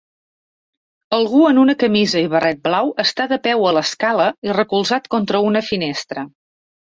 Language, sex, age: Catalan, female, 40-49